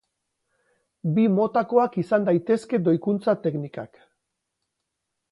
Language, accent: Basque, Mendebalekoa (Araba, Bizkaia, Gipuzkoako mendebaleko herri batzuk)